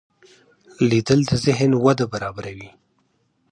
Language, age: Pashto, 19-29